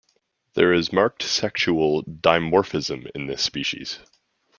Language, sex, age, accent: English, male, 19-29, Canadian English